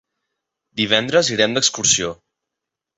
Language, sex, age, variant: Catalan, male, 19-29, Central